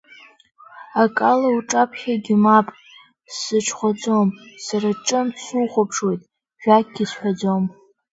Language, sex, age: Abkhazian, female, under 19